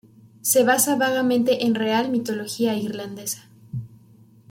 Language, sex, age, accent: Spanish, female, 19-29, México